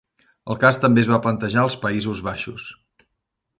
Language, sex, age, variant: Catalan, male, 40-49, Central